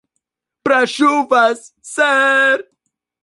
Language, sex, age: Russian, male, 19-29